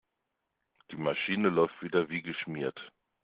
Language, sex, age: German, male, 40-49